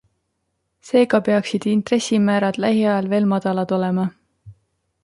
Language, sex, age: Estonian, female, 30-39